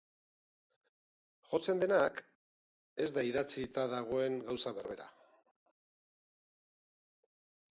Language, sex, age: Basque, male, 50-59